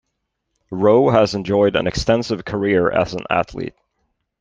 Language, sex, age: English, male, 30-39